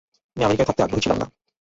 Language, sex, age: Bengali, male, 19-29